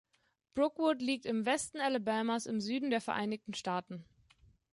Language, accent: German, Deutschland Deutsch